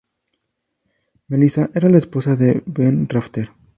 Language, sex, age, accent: Spanish, male, 19-29, México